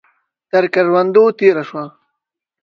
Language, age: Pashto, under 19